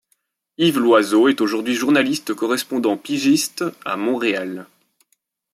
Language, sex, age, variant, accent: French, male, 30-39, Français d'Europe, Français de Belgique